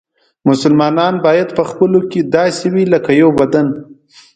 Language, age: Pashto, 19-29